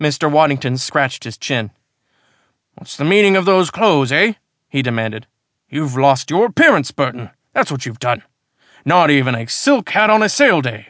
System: none